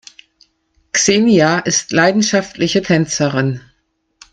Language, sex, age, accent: German, female, 50-59, Deutschland Deutsch